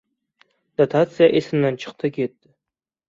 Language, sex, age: Uzbek, male, under 19